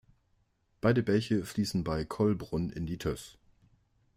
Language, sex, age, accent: German, male, 40-49, Deutschland Deutsch